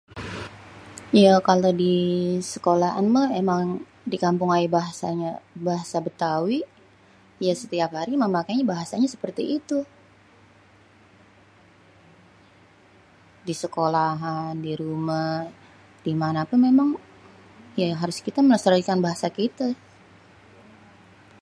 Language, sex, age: Betawi, male, 30-39